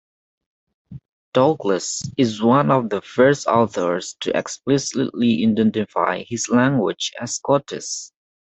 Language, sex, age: English, male, 19-29